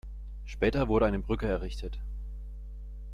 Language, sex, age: German, male, 19-29